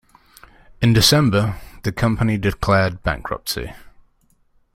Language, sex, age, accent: English, male, 19-29, England English